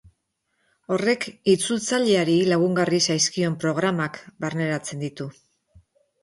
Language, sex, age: Basque, female, 50-59